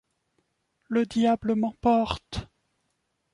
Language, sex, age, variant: French, male, 19-29, Français de métropole